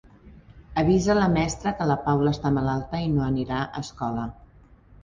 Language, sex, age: Catalan, female, 50-59